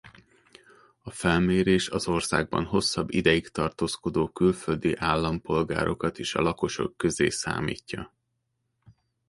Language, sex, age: Hungarian, male, 40-49